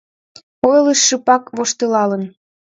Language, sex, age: Mari, female, 19-29